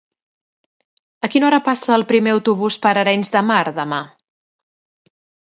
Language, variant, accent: Catalan, Central, central